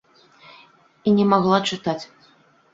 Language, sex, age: Belarusian, female, 30-39